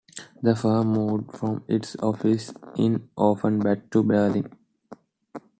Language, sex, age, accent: English, male, 19-29, India and South Asia (India, Pakistan, Sri Lanka)